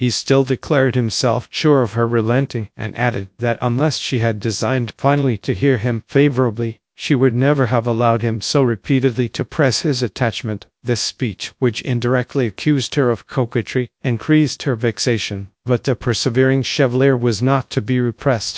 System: TTS, GradTTS